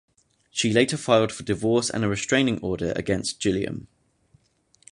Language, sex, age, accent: English, male, 19-29, England English